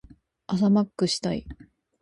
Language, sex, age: Japanese, female, 19-29